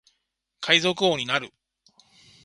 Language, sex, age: Japanese, male, 50-59